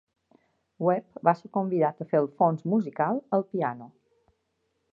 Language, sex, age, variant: Catalan, female, 60-69, Balear